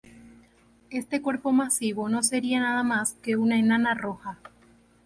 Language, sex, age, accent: Spanish, female, 19-29, Caribe: Cuba, Venezuela, Puerto Rico, República Dominicana, Panamá, Colombia caribeña, México caribeño, Costa del golfo de México